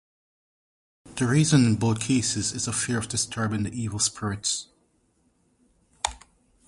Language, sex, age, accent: English, male, 40-49, West Indies and Bermuda (Bahamas, Bermuda, Jamaica, Trinidad)